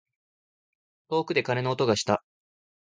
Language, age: Japanese, 19-29